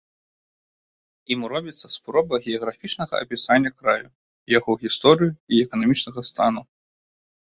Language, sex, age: Belarusian, male, 19-29